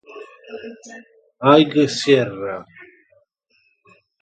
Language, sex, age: Italian, male, 30-39